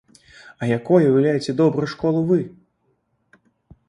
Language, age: Belarusian, 19-29